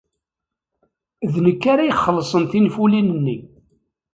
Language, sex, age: Kabyle, male, 70-79